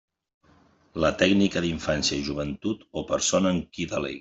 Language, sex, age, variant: Catalan, male, 40-49, Central